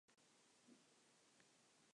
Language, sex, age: English, male, under 19